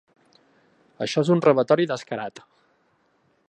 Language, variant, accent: Catalan, Central, central